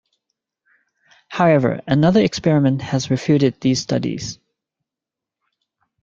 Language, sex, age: English, male, 30-39